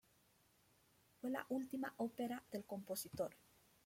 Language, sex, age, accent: Spanish, female, 19-29, Andino-Pacífico: Colombia, Perú, Ecuador, oeste de Bolivia y Venezuela andina